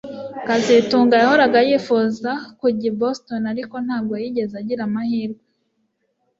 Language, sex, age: Kinyarwanda, female, 19-29